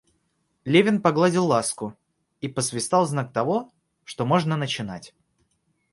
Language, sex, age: Russian, male, under 19